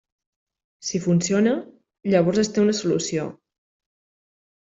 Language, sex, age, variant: Catalan, female, 19-29, Central